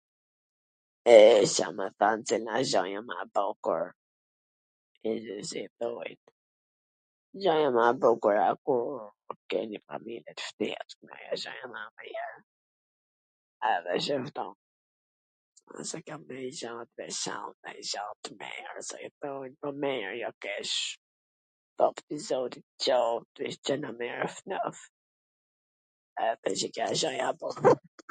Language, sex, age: Gheg Albanian, female, 50-59